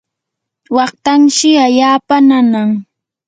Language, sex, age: Yanahuanca Pasco Quechua, female, 19-29